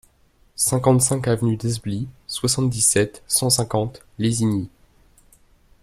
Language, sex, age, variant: French, male, 19-29, Français de métropole